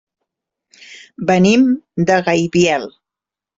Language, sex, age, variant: Catalan, female, 40-49, Central